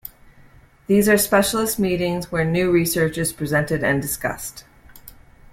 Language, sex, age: English, female, 40-49